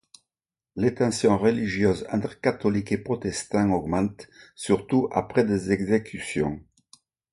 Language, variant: French, Français de métropole